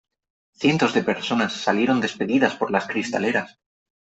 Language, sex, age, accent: Spanish, male, 19-29, España: Centro-Sur peninsular (Madrid, Toledo, Castilla-La Mancha)